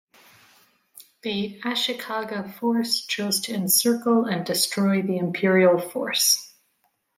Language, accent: English, Canadian English